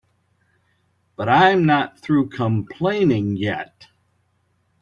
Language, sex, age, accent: English, male, 60-69, United States English